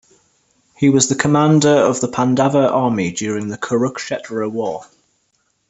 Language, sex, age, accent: English, male, 19-29, England English